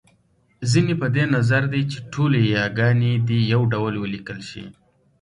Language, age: Pashto, 19-29